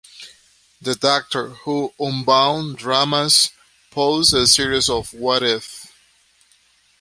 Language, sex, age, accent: English, male, 30-39, United States English